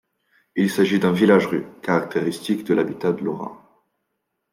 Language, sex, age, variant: French, male, 19-29, Français de métropole